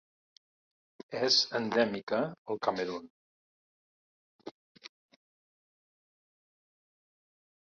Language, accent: Catalan, gironí